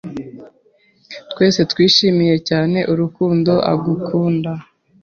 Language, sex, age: Kinyarwanda, female, 30-39